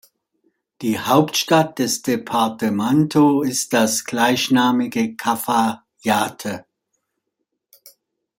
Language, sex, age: German, male, 50-59